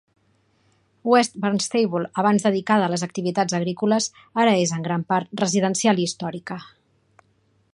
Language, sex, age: Catalan, female, 40-49